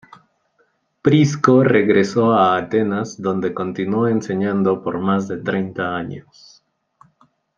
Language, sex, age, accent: Spanish, male, 19-29, Andino-Pacífico: Colombia, Perú, Ecuador, oeste de Bolivia y Venezuela andina